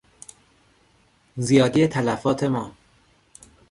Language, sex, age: Persian, male, 19-29